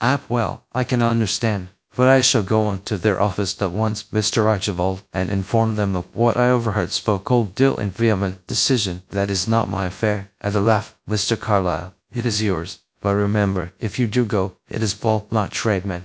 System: TTS, GradTTS